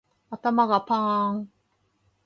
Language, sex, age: Japanese, female, 50-59